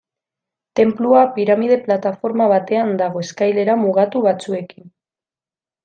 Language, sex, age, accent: Basque, female, 19-29, Mendebalekoa (Araba, Bizkaia, Gipuzkoako mendebaleko herri batzuk)